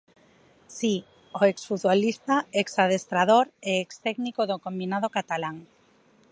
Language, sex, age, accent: Galician, female, 30-39, Normativo (estándar)